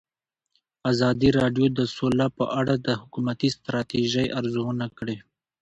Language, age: Pashto, 19-29